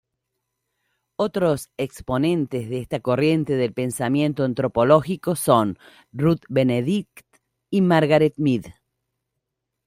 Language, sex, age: Spanish, female, 50-59